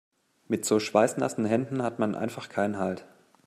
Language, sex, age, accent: German, male, 19-29, Deutschland Deutsch